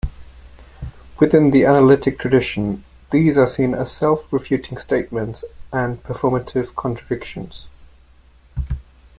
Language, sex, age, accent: English, male, 30-39, England English